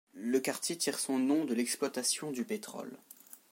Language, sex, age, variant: French, male, under 19, Français de métropole